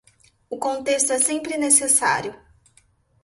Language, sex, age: Portuguese, female, 30-39